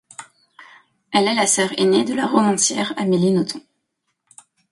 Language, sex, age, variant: French, female, 19-29, Français de métropole